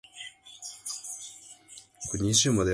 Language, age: English, 19-29